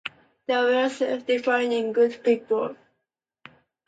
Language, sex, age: English, female, 19-29